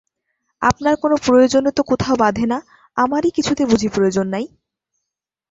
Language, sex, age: Bengali, female, 19-29